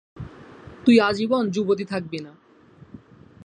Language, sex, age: Bengali, male, under 19